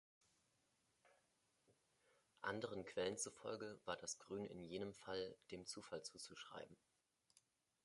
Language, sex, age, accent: German, male, 30-39, Deutschland Deutsch